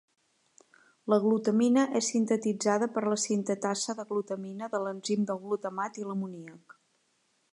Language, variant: Catalan, Central